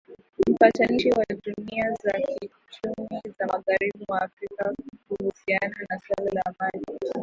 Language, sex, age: Swahili, female, under 19